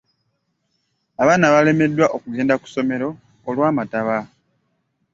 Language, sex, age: Ganda, male, 19-29